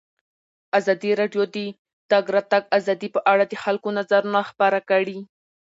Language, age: Pashto, 19-29